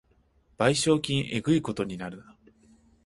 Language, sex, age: Japanese, male, 19-29